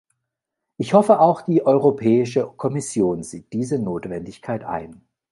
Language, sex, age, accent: German, male, 40-49, Deutschland Deutsch